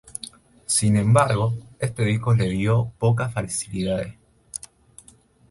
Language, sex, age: Spanish, male, 19-29